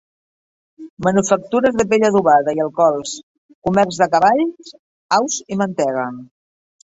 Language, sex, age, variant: Catalan, female, 50-59, Central